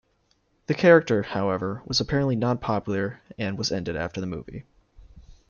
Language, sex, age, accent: English, male, under 19, United States English